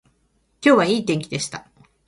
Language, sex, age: Japanese, female, 50-59